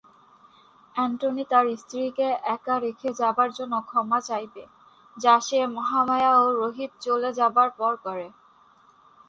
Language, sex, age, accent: Bengali, female, 19-29, Native